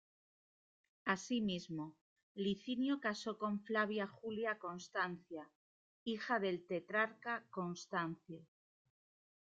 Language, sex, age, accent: Spanish, female, 30-39, España: Norte peninsular (Asturias, Castilla y León, Cantabria, País Vasco, Navarra, Aragón, La Rioja, Guadalajara, Cuenca)